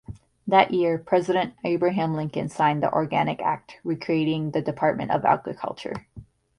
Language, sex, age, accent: English, female, 19-29, United States English